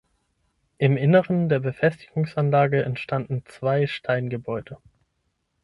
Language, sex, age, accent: German, male, 30-39, Deutschland Deutsch